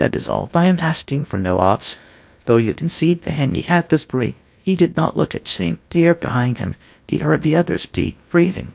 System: TTS, GlowTTS